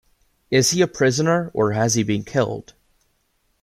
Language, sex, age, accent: English, male, 19-29, United States English